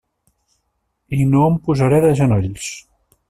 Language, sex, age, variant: Catalan, male, 50-59, Nord-Occidental